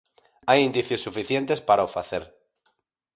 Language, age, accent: Galician, 40-49, Normativo (estándar)